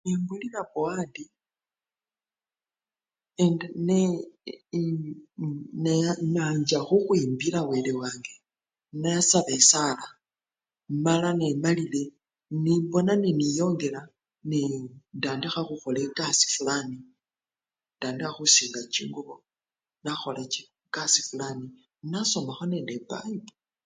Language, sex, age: Luyia, female, 50-59